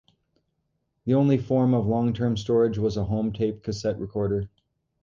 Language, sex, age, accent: English, male, 30-39, United States English